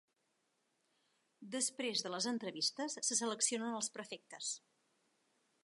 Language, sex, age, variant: Catalan, female, 40-49, Septentrional